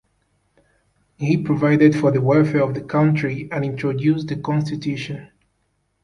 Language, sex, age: English, male, 30-39